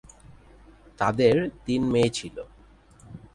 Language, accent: Bengali, Native